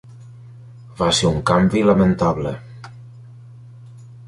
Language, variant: Catalan, Central